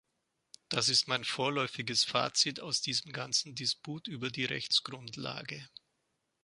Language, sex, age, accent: German, male, 50-59, Österreichisches Deutsch